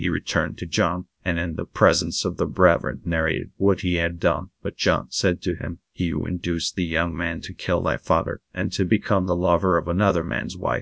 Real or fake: fake